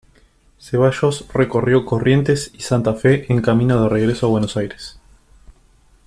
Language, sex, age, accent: Spanish, male, 19-29, Rioplatense: Argentina, Uruguay, este de Bolivia, Paraguay